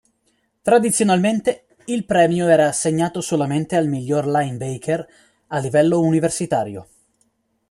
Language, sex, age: Italian, male, 19-29